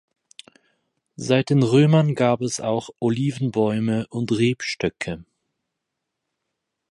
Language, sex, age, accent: German, male, 30-39, Schweizerdeutsch